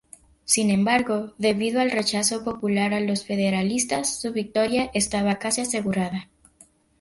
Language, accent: Spanish, Caribe: Cuba, Venezuela, Puerto Rico, República Dominicana, Panamá, Colombia caribeña, México caribeño, Costa del golfo de México